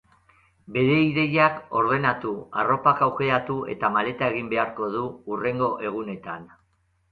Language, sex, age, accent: Basque, male, 50-59, Mendebalekoa (Araba, Bizkaia, Gipuzkoako mendebaleko herri batzuk)